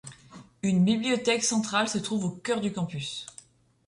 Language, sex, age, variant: French, female, 30-39, Français de métropole